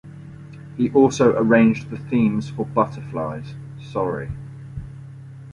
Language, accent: English, England English